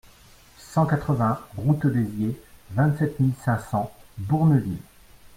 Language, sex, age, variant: French, male, 40-49, Français de métropole